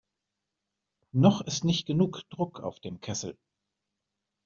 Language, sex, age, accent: German, male, 50-59, Deutschland Deutsch